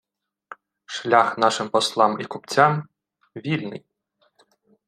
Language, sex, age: Ukrainian, male, 30-39